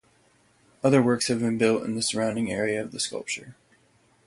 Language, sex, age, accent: English, male, 19-29, United States English